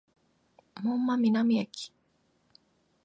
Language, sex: Japanese, female